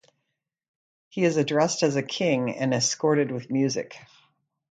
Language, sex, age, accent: English, female, 60-69, United States English